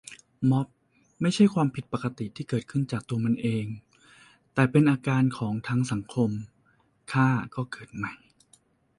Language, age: Thai, 40-49